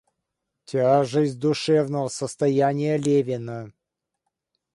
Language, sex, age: Russian, male, 50-59